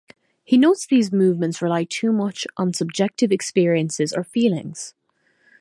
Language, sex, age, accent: English, female, under 19, Irish English